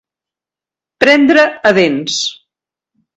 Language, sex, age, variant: Catalan, female, 50-59, Central